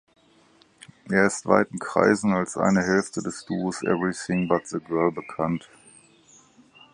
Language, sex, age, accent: German, male, 50-59, Deutschland Deutsch